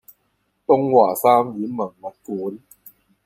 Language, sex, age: Cantonese, male, 40-49